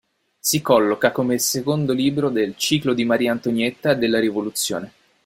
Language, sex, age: Italian, male, 19-29